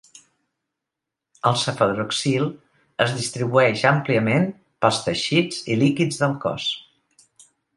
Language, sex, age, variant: Catalan, female, 60-69, Central